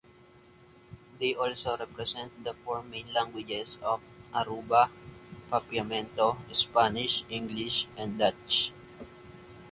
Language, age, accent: English, 19-29, Filipino